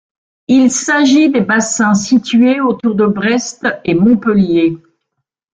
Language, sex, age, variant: French, female, 60-69, Français de métropole